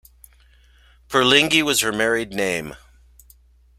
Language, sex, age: English, male, 50-59